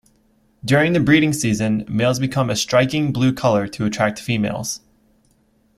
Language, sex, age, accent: English, male, 19-29, United States English